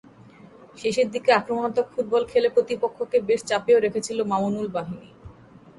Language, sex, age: Bengali, female, 30-39